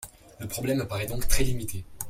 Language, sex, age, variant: French, male, under 19, Français de métropole